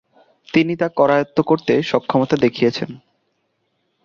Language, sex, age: Bengali, male, 19-29